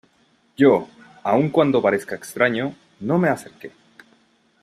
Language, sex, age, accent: Spanish, male, 19-29, Chileno: Chile, Cuyo